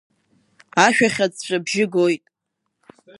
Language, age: Abkhazian, 30-39